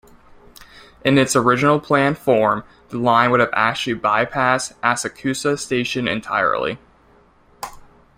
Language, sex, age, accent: English, male, 19-29, United States English